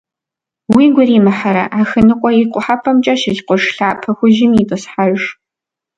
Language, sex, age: Kabardian, female, 19-29